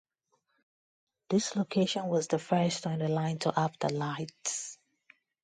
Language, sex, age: English, female, 19-29